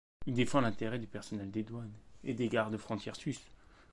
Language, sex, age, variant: French, male, 19-29, Français de métropole